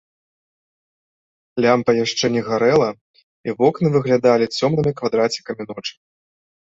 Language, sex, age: Belarusian, male, 30-39